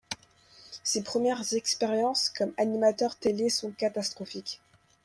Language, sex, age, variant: French, female, under 19, Français de métropole